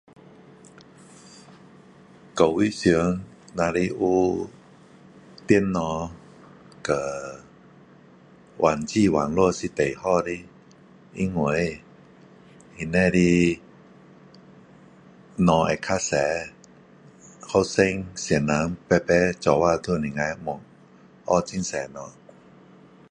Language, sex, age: Min Dong Chinese, male, 50-59